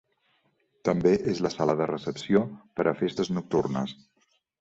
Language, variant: Catalan, Central